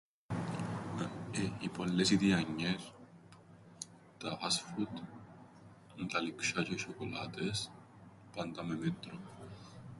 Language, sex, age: Greek, male, 19-29